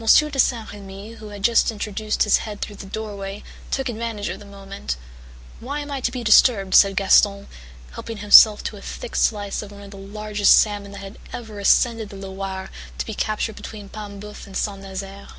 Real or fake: real